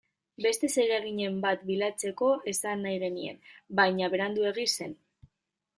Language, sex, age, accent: Basque, female, 19-29, Mendebalekoa (Araba, Bizkaia, Gipuzkoako mendebaleko herri batzuk)